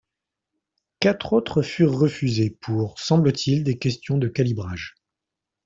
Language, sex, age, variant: French, male, 40-49, Français de métropole